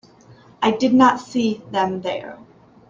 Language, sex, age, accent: English, female, 19-29, United States English